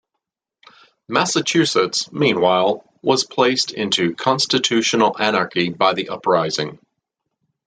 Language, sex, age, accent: English, male, 50-59, United States English